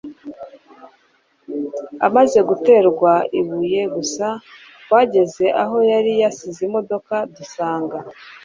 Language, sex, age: Kinyarwanda, female, 30-39